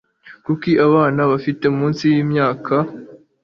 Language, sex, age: Kinyarwanda, male, under 19